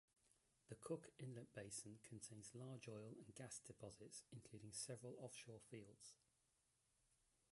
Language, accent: English, England English